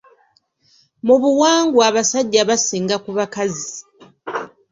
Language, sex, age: Ganda, female, 50-59